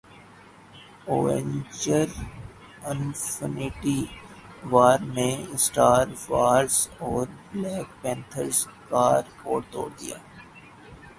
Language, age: Urdu, 19-29